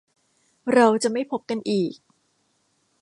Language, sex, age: Thai, female, 50-59